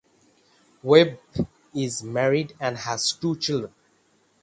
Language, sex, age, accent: English, male, under 19, India and South Asia (India, Pakistan, Sri Lanka)